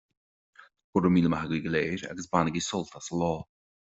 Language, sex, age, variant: Irish, male, 19-29, Gaeilge Chonnacht